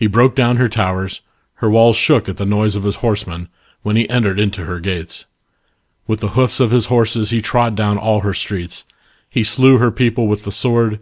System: none